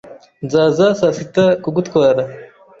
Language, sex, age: Kinyarwanda, male, 30-39